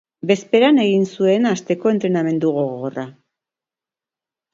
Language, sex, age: Basque, female, 60-69